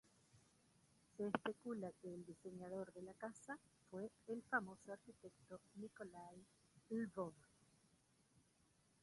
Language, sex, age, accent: Spanish, female, 60-69, Rioplatense: Argentina, Uruguay, este de Bolivia, Paraguay